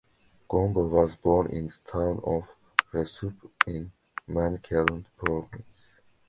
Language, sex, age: English, male, 19-29